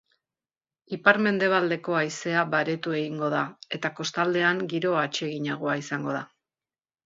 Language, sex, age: Basque, female, 50-59